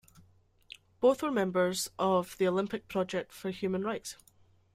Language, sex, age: English, female, 30-39